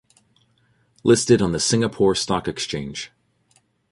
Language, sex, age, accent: English, male, 40-49, United States English